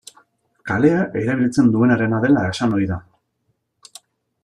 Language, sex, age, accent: Basque, male, 40-49, Mendebalekoa (Araba, Bizkaia, Gipuzkoako mendebaleko herri batzuk)